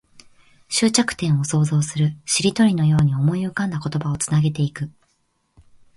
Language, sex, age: Japanese, female, 19-29